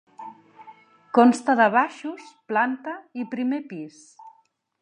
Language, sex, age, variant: Catalan, female, 50-59, Central